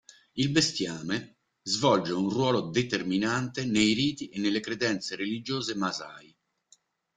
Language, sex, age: Italian, male, 50-59